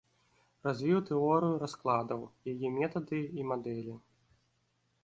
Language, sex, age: Belarusian, male, 19-29